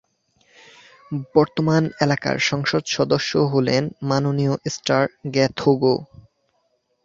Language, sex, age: Bengali, male, under 19